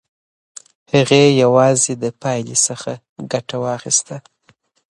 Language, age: Pashto, 19-29